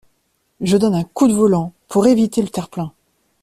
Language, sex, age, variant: French, female, 40-49, Français de métropole